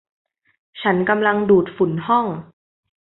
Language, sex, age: Thai, female, 19-29